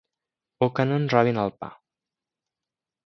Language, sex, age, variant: Catalan, male, 19-29, Central